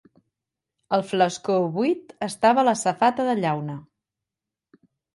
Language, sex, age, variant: Catalan, female, 30-39, Central